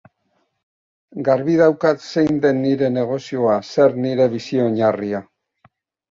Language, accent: Basque, Mendebalekoa (Araba, Bizkaia, Gipuzkoako mendebaleko herri batzuk)